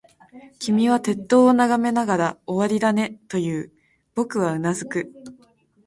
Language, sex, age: Japanese, female, 19-29